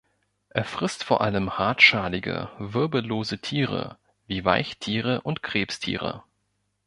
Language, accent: German, Deutschland Deutsch